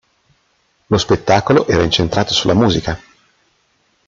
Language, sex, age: Italian, male, 40-49